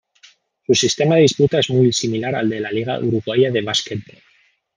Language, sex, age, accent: Spanish, male, 19-29, España: Centro-Sur peninsular (Madrid, Toledo, Castilla-La Mancha)